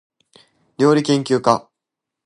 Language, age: Japanese, 19-29